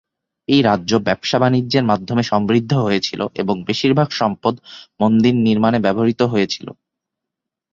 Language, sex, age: Bengali, male, 19-29